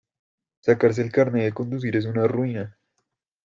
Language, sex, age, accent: Spanish, male, under 19, Andino-Pacífico: Colombia, Perú, Ecuador, oeste de Bolivia y Venezuela andina